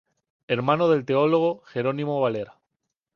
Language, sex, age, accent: Spanish, male, 19-29, España: Islas Canarias